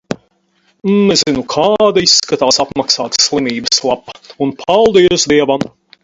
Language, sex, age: Latvian, male, 50-59